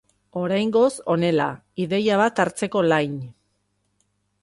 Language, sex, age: Basque, female, 50-59